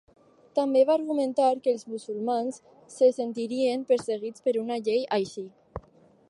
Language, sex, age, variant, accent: Catalan, female, under 19, Alacantí, valencià